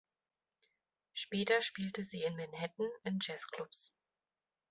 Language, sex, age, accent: German, female, 30-39, Deutschland Deutsch